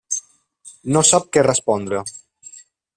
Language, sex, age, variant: Catalan, male, 19-29, Central